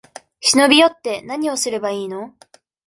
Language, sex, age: Japanese, female, 19-29